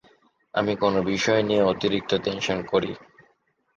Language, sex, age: Bengali, male, 19-29